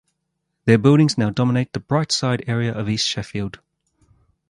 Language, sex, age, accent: English, male, 30-39, Australian English